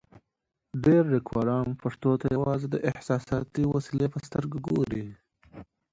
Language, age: Pashto, 19-29